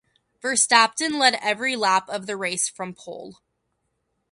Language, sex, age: English, female, under 19